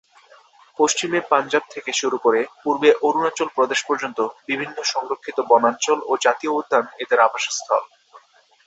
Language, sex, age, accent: Bengali, male, 19-29, Bangla